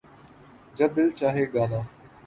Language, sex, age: Urdu, male, 19-29